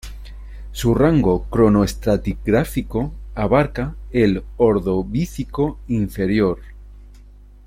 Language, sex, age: Spanish, male, 40-49